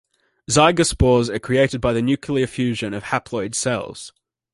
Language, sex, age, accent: English, male, 19-29, Australian English